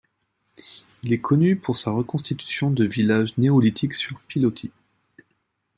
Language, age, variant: French, 30-39, Français de métropole